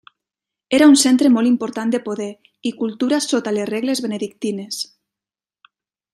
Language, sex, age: Catalan, female, 30-39